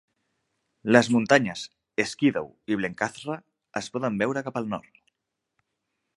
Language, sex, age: Catalan, male, 30-39